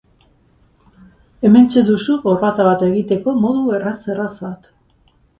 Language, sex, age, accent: Basque, female, 50-59, Erdialdekoa edo Nafarra (Gipuzkoa, Nafarroa)